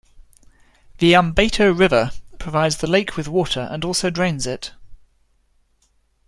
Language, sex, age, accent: English, male, 30-39, England English